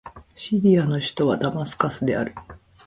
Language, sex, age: Japanese, female, 40-49